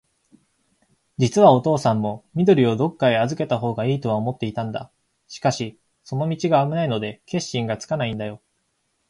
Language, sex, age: Japanese, male, 19-29